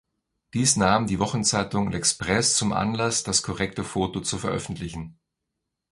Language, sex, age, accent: German, male, 50-59, Deutschland Deutsch